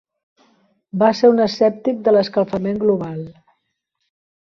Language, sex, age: Catalan, female, 50-59